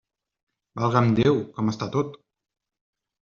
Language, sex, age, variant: Catalan, male, 40-49, Central